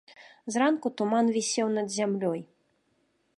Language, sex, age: Belarusian, female, 30-39